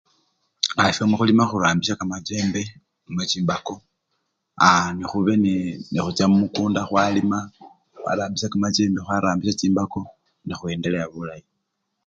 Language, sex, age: Luyia, male, 60-69